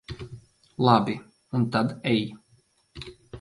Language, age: Latvian, 40-49